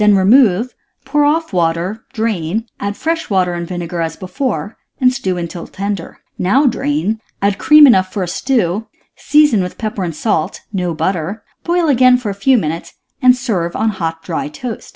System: none